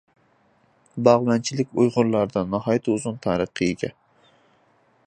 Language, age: Uyghur, 19-29